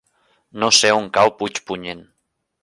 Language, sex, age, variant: Catalan, male, 19-29, Central